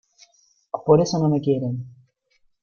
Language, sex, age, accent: Spanish, male, 40-49, Rioplatense: Argentina, Uruguay, este de Bolivia, Paraguay